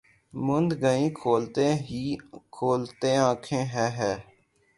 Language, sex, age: Urdu, male, 19-29